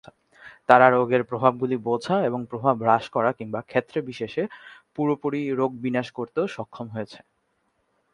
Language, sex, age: Bengali, male, 19-29